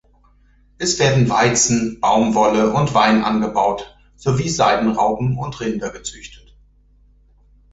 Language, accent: German, Deutschland Deutsch